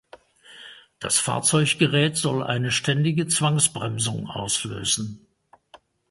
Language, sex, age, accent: German, male, 60-69, Deutschland Deutsch